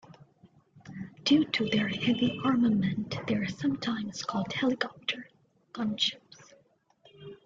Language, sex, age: English, female, 19-29